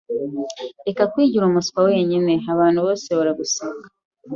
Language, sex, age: Kinyarwanda, female, 19-29